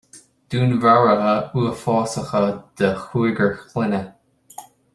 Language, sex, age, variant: Irish, male, 19-29, Gaeilge na Mumhan